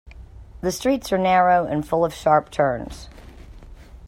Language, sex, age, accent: English, female, 50-59, United States English